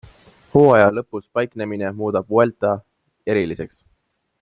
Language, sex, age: Estonian, male, 19-29